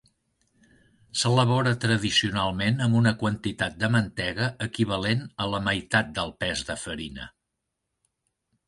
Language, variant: Catalan, Central